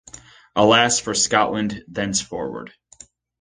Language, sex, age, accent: English, male, 19-29, United States English